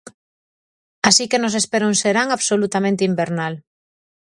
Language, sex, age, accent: Galician, female, 40-49, Normativo (estándar)